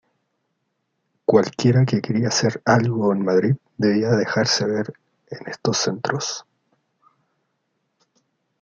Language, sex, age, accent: Spanish, male, 19-29, Chileno: Chile, Cuyo